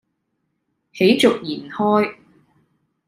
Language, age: Cantonese, 19-29